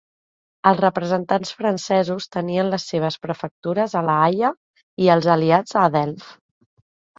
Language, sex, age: Catalan, female, 30-39